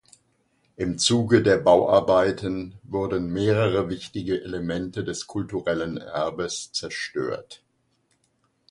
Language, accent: German, Deutschland Deutsch